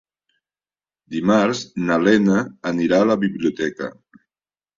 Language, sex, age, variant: Catalan, male, 60-69, Central